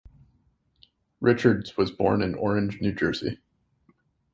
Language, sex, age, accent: English, male, 30-39, Canadian English